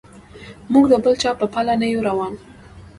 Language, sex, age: Pashto, female, 19-29